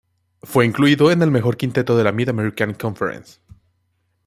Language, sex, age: Spanish, male, 19-29